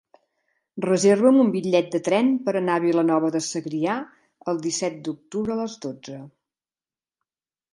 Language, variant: Catalan, Central